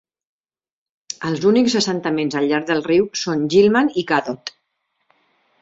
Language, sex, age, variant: Catalan, female, 50-59, Central